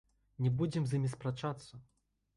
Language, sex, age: Belarusian, male, 19-29